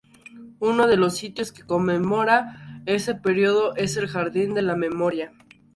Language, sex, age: Spanish, female, under 19